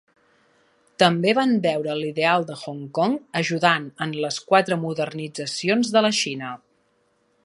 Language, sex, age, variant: Catalan, female, 40-49, Central